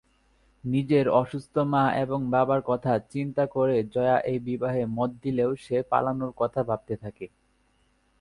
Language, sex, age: Bengali, male, under 19